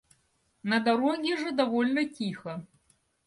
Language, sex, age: Russian, female, 40-49